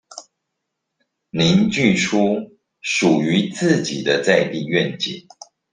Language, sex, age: Chinese, male, 40-49